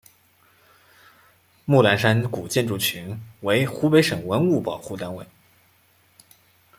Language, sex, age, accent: Chinese, male, 19-29, 出生地：湖北省